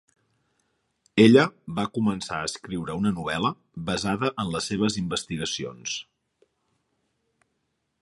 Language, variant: Catalan, Central